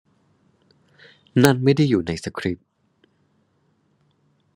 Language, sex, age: Thai, male, 19-29